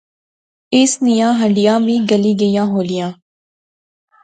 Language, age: Pahari-Potwari, 19-29